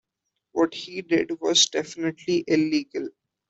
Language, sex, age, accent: English, male, under 19, India and South Asia (India, Pakistan, Sri Lanka)